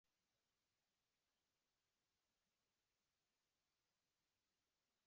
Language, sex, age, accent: Spanish, male, under 19, Chileno: Chile, Cuyo